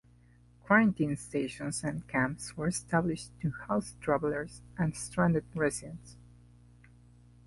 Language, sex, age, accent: English, male, under 19, United States English